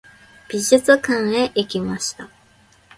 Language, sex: Japanese, female